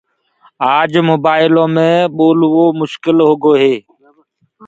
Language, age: Gurgula, 30-39